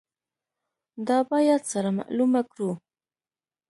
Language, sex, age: Pashto, female, 19-29